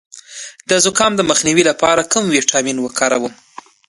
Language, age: Pashto, 19-29